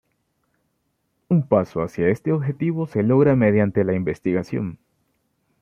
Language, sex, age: Spanish, male, 19-29